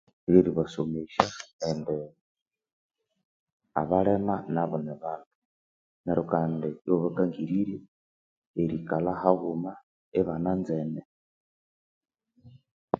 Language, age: Konzo, 30-39